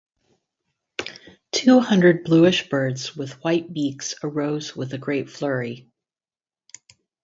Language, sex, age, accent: English, female, 50-59, United States English; Midwestern